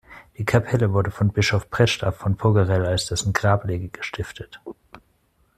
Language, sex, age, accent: German, male, 30-39, Deutschland Deutsch